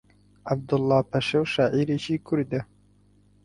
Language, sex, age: Central Kurdish, male, 19-29